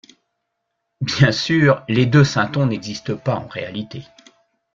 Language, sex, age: French, male, 60-69